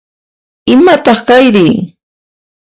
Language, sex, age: Puno Quechua, female, 19-29